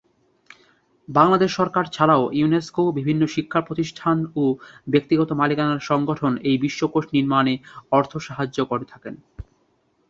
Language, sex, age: Bengali, male, 19-29